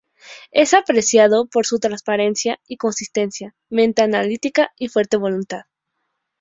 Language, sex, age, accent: Spanish, female, 19-29, México